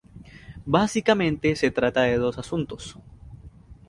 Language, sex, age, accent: Spanish, male, 19-29, América central